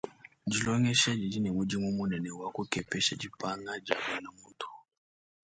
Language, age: Luba-Lulua, 19-29